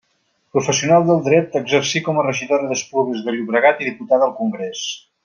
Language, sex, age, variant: Catalan, male, 50-59, Central